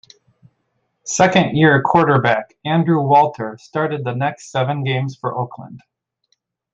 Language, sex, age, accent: English, male, 19-29, United States English